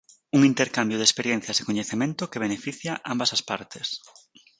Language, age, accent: Galician, 19-29, Normativo (estándar)